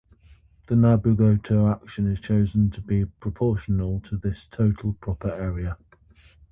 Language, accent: English, England English